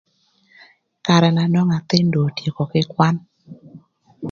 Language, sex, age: Thur, female, 40-49